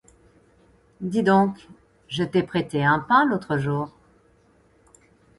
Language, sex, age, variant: French, female, 50-59, Français de métropole